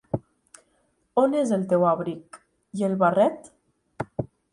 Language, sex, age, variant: Catalan, female, 19-29, Nord-Occidental